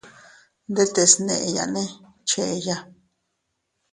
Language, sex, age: Teutila Cuicatec, female, 30-39